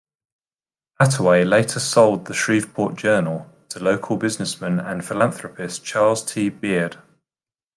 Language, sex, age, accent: English, male, 40-49, England English